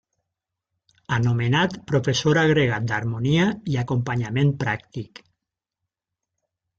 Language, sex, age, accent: Catalan, male, 60-69, valencià